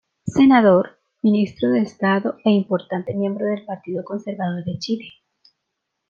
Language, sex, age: Spanish, female, 50-59